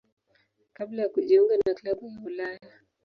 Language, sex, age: Swahili, female, 19-29